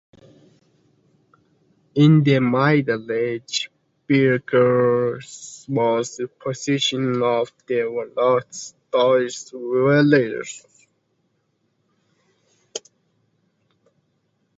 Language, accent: English, United States English